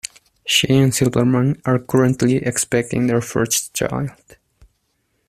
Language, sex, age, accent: English, male, 19-29, United States English